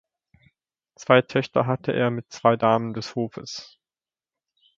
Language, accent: German, Deutschland Deutsch